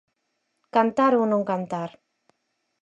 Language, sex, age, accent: Galician, female, 30-39, Normativo (estándar)